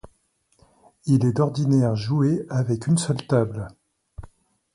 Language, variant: French, Français de métropole